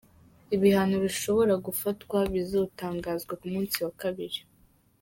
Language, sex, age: Kinyarwanda, female, under 19